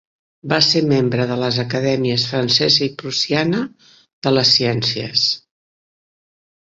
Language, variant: Catalan, Central